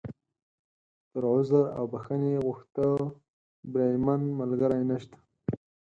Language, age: Pashto, 19-29